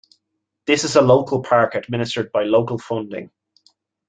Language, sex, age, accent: English, male, 19-29, Irish English